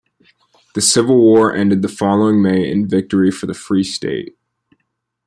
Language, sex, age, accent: English, male, 19-29, United States English